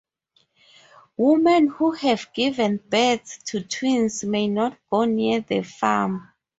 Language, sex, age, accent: English, female, 30-39, Southern African (South Africa, Zimbabwe, Namibia)